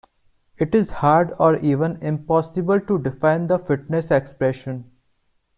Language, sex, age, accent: English, male, 19-29, India and South Asia (India, Pakistan, Sri Lanka)